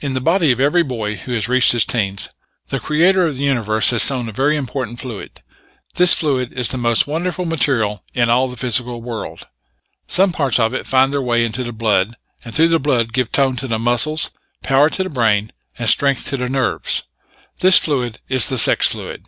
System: none